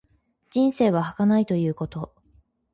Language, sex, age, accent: Japanese, female, 30-39, 標準語